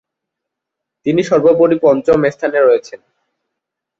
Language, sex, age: Bengali, male, 19-29